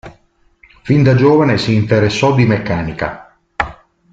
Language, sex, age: Italian, male, 50-59